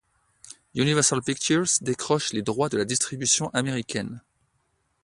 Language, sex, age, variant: French, male, 30-39, Français de métropole